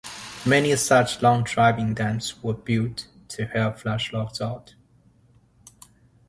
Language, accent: English, United States English